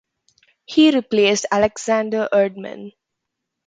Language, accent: English, India and South Asia (India, Pakistan, Sri Lanka)